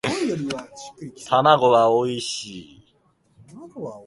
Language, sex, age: Japanese, male, 19-29